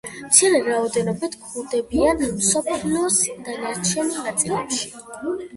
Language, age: Georgian, under 19